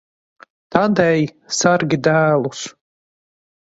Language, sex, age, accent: Latvian, female, 30-39, nav